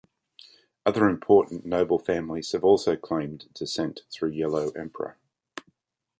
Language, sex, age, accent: English, male, 50-59, Australian English